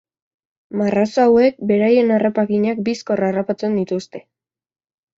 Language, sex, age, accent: Basque, female, under 19, Erdialdekoa edo Nafarra (Gipuzkoa, Nafarroa)